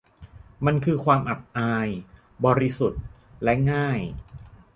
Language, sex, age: Thai, male, 40-49